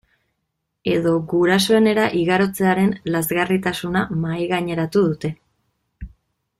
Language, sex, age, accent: Basque, female, 19-29, Erdialdekoa edo Nafarra (Gipuzkoa, Nafarroa)